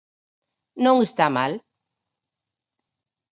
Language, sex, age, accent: Galician, female, 40-49, Normativo (estándar)